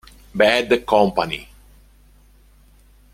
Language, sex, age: Italian, male, 50-59